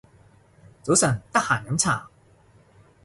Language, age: Cantonese, 40-49